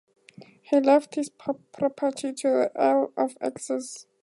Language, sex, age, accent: English, female, 19-29, Southern African (South Africa, Zimbabwe, Namibia)